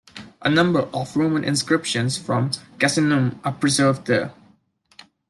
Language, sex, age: English, male, under 19